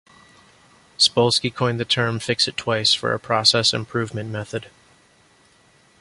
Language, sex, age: English, male, 19-29